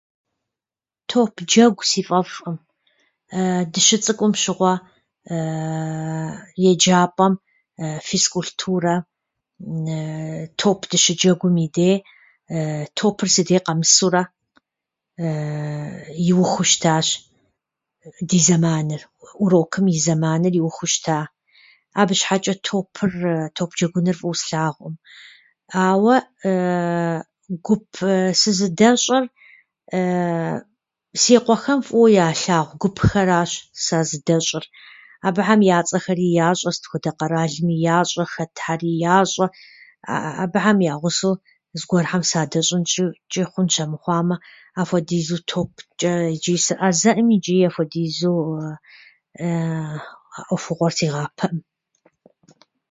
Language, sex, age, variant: Kabardian, female, 50-59, Адыгэбзэ (Къэбэрдей, Кирил, псоми зэдай)